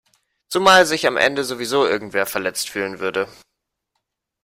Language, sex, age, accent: German, male, 19-29, Deutschland Deutsch